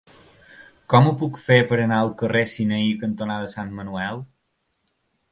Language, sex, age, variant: Catalan, male, 19-29, Balear